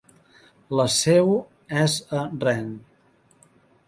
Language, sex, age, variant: Catalan, male, 50-59, Central